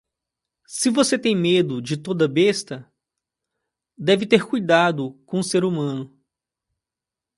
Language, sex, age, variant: Portuguese, male, 30-39, Portuguese (Brasil)